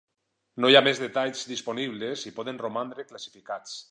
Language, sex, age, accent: Catalan, male, 40-49, valencià